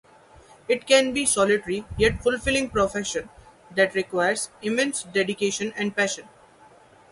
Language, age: English, 19-29